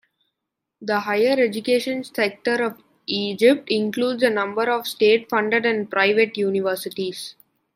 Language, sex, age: English, male, under 19